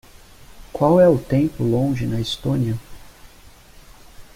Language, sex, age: Portuguese, male, 30-39